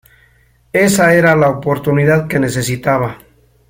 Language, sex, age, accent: Spanish, male, 70-79, México